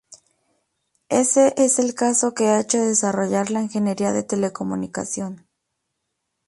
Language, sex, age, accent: Spanish, female, 19-29, México